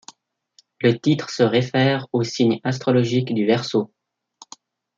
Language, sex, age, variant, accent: French, male, 19-29, Français d'Europe, Français de Suisse